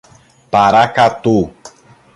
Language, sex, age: Portuguese, male, 30-39